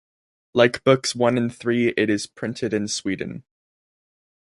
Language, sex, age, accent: English, male, under 19, United States English